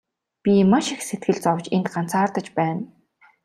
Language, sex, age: Mongolian, female, 19-29